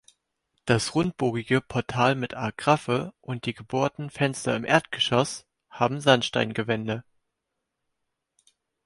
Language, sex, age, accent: German, male, 19-29, Deutschland Deutsch